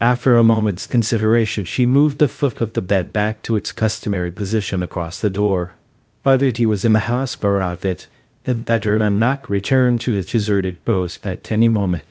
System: TTS, VITS